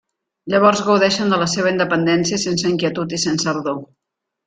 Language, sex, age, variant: Catalan, female, 50-59, Central